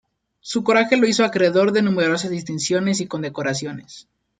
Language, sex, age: Spanish, male, 19-29